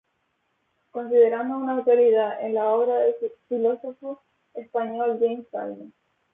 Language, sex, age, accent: Spanish, female, 19-29, España: Islas Canarias